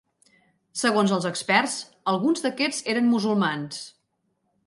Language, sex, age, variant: Catalan, female, 40-49, Central